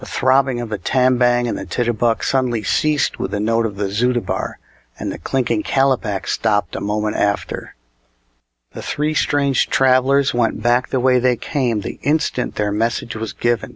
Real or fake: real